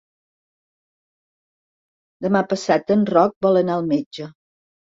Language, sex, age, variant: Catalan, female, 50-59, Central